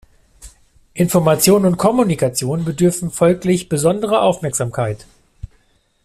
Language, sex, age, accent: German, male, 40-49, Deutschland Deutsch